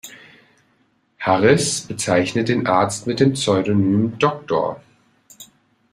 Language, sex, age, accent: German, male, 19-29, Deutschland Deutsch